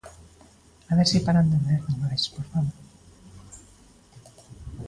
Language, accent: Galician, Normativo (estándar)